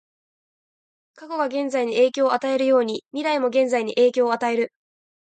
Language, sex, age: Japanese, female, 19-29